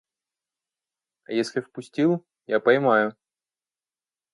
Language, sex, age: Russian, male, 19-29